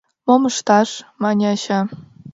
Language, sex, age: Mari, female, 19-29